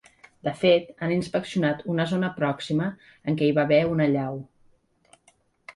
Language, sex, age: Catalan, female, 40-49